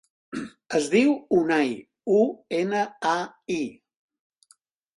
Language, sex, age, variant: Catalan, male, 60-69, Central